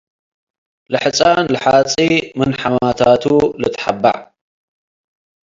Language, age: Tigre, 30-39